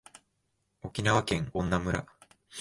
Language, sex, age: Japanese, male, 19-29